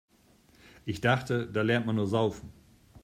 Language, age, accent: German, 50-59, Deutschland Deutsch